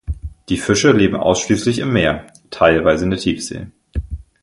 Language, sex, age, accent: German, male, 19-29, Deutschland Deutsch